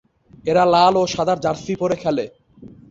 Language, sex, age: Bengali, male, 19-29